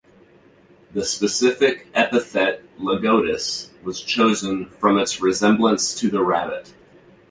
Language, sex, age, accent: English, male, 19-29, United States English